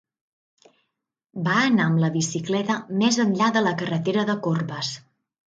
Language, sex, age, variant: Catalan, female, 19-29, Central